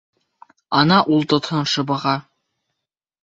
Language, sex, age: Bashkir, male, under 19